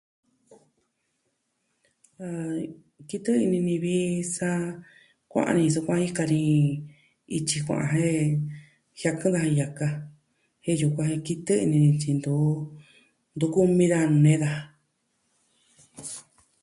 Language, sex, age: Southwestern Tlaxiaco Mixtec, female, 40-49